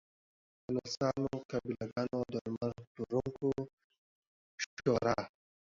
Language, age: Pashto, under 19